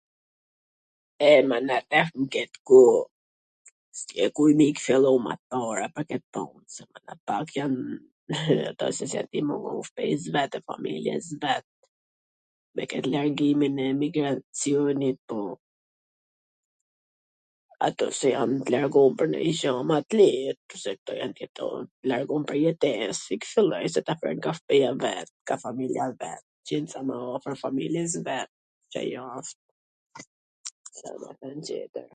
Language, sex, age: Gheg Albanian, female, 50-59